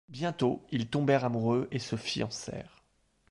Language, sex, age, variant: French, male, 30-39, Français de métropole